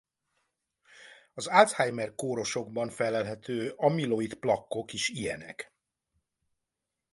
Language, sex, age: Hungarian, male, 50-59